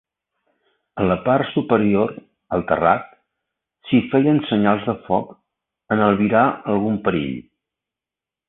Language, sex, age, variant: Catalan, male, 60-69, Central